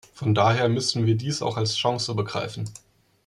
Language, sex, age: German, male, 30-39